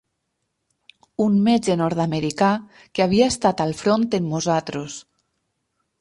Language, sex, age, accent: Catalan, female, 30-39, valencià meridional